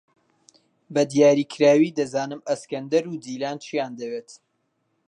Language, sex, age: Central Kurdish, male, 19-29